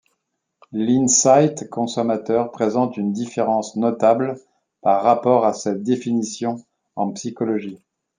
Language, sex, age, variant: French, male, 50-59, Français de métropole